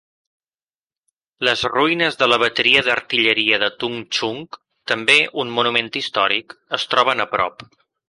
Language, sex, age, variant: Catalan, male, 30-39, Balear